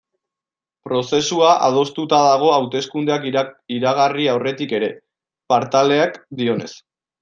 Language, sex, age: Basque, male, 19-29